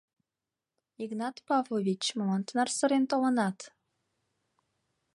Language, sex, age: Mari, female, 19-29